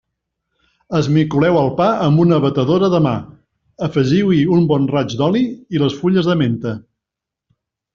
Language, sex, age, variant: Catalan, male, 50-59, Central